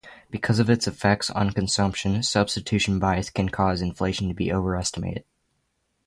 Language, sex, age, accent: English, male, under 19, United States English